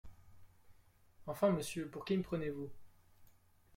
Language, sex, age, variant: French, male, 19-29, Français de métropole